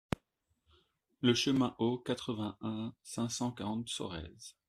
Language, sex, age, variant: French, male, 30-39, Français de métropole